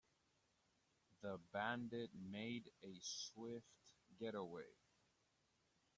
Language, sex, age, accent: English, male, 30-39, United States English